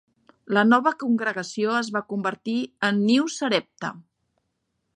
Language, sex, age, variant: Catalan, female, 40-49, Central